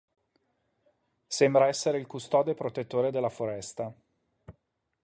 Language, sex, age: Italian, male, 30-39